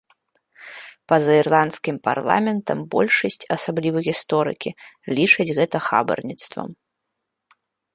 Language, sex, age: Belarusian, female, 30-39